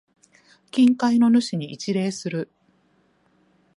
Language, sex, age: Japanese, female, 40-49